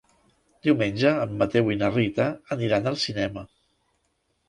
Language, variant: Catalan, Central